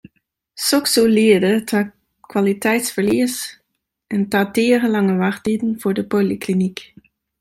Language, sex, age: Western Frisian, female, 30-39